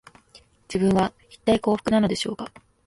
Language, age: Japanese, 19-29